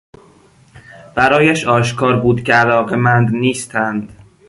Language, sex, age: Persian, male, under 19